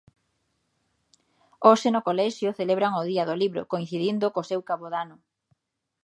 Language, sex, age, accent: Galician, female, 40-49, Atlántico (seseo e gheada)